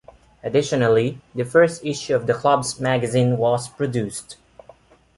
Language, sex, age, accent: English, male, 19-29, Filipino